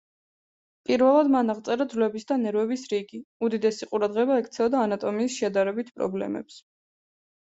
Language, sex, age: Georgian, female, 19-29